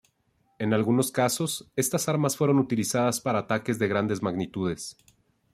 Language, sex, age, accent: Spanish, male, 40-49, México